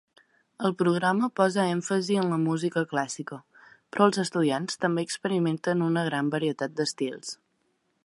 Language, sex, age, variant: Catalan, female, under 19, Central